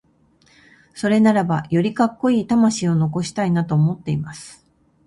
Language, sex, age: Japanese, female, 50-59